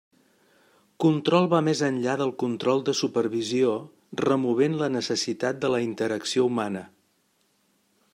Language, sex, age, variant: Catalan, male, 60-69, Central